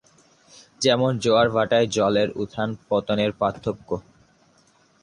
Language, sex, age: Bengali, male, 19-29